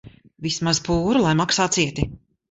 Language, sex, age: Latvian, female, 40-49